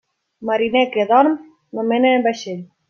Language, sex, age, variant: Catalan, female, 19-29, Nord-Occidental